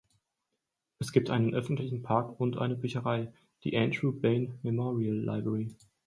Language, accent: German, Deutschland Deutsch